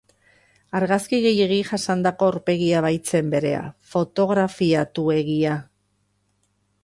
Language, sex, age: Basque, female, 50-59